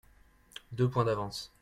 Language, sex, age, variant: French, male, 30-39, Français de métropole